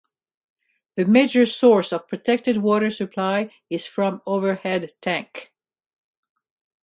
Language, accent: English, United States English